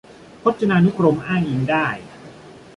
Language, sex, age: Thai, male, 40-49